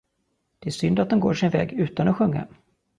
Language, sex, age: Swedish, male, 40-49